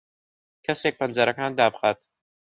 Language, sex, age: Central Kurdish, male, under 19